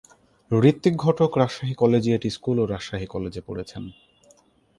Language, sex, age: Bengali, male, 19-29